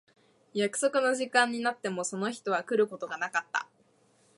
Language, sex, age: Japanese, female, 19-29